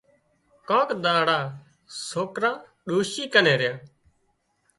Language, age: Wadiyara Koli, 30-39